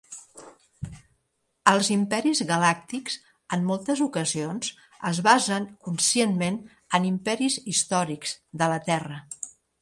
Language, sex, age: Catalan, female, 60-69